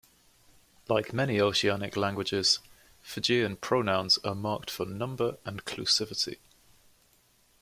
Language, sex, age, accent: English, male, 19-29, England English